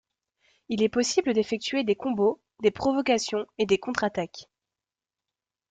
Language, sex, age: French, female, 19-29